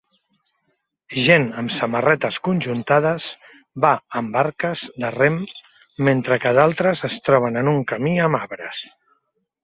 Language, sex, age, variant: Catalan, male, 40-49, Central